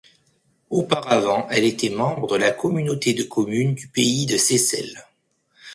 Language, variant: French, Français de métropole